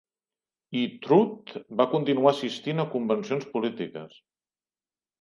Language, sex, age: Catalan, male, 40-49